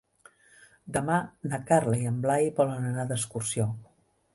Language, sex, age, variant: Catalan, female, 60-69, Central